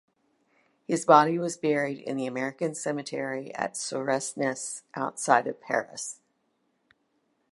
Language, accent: English, United States English